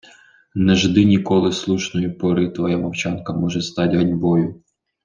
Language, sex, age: Ukrainian, male, 30-39